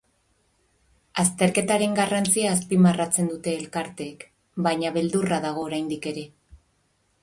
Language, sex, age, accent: Basque, female, 50-59, Mendebalekoa (Araba, Bizkaia, Gipuzkoako mendebaleko herri batzuk)